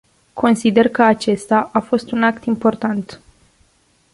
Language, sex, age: Romanian, female, 19-29